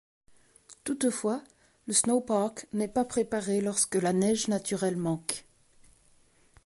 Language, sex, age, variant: French, female, 30-39, Français de métropole